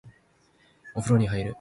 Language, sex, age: Japanese, male, 19-29